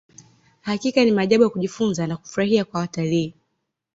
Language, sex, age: Swahili, female, 19-29